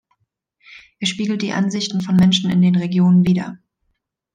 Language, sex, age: German, female, 30-39